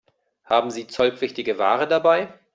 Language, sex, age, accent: German, male, 40-49, Deutschland Deutsch